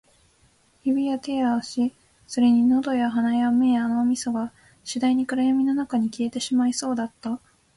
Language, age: Japanese, 19-29